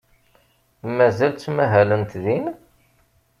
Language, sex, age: Kabyle, male, 40-49